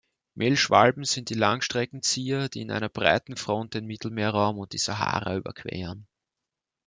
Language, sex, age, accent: German, male, 19-29, Österreichisches Deutsch